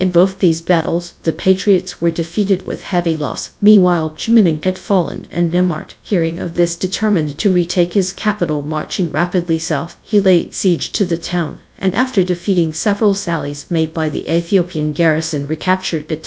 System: TTS, GradTTS